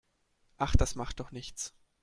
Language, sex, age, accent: German, male, 19-29, Deutschland Deutsch